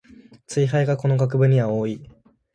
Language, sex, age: Japanese, male, 19-29